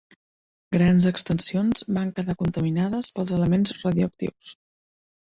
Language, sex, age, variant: Catalan, female, 30-39, Central